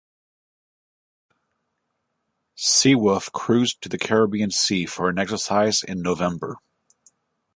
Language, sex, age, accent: English, male, 30-39, United States English